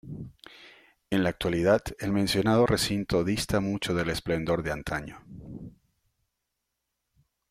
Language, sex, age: Spanish, male, 40-49